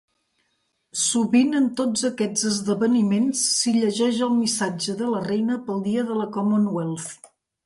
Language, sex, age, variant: Catalan, female, 60-69, Central